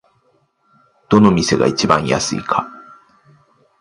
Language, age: Japanese, 30-39